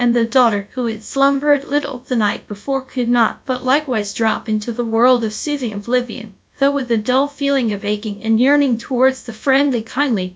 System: TTS, GradTTS